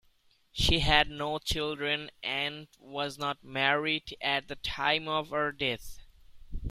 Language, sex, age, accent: English, male, 19-29, United States English